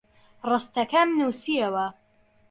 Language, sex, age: Central Kurdish, male, 40-49